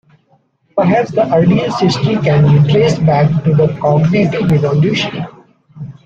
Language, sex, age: English, male, 19-29